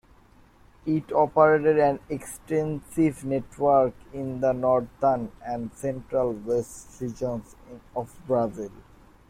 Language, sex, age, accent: English, male, 19-29, India and South Asia (India, Pakistan, Sri Lanka)